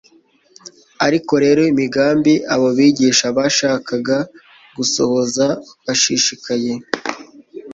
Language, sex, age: Kinyarwanda, male, 40-49